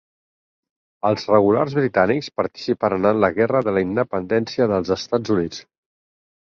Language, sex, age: Catalan, male, 40-49